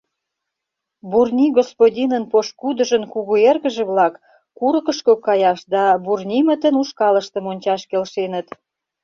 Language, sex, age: Mari, female, 50-59